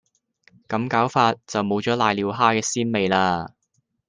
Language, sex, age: Cantonese, male, 19-29